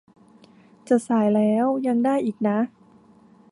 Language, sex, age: Thai, female, 19-29